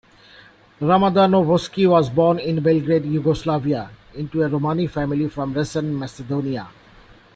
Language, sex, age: English, male, 40-49